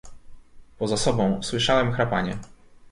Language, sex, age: Polish, male, 30-39